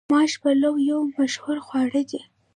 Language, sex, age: Pashto, female, 19-29